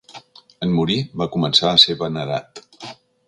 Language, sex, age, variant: Catalan, male, 60-69, Central